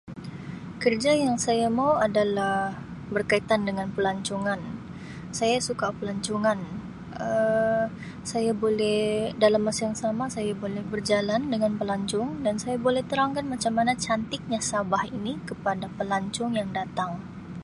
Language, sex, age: Sabah Malay, female, 19-29